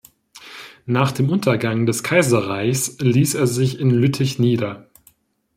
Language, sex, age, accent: German, male, 19-29, Deutschland Deutsch